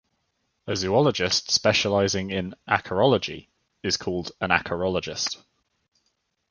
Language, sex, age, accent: English, male, 19-29, England English